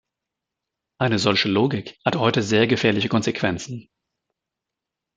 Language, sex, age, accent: German, male, 30-39, Deutschland Deutsch